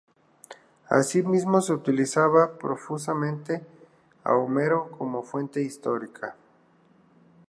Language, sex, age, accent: Spanish, male, 30-39, México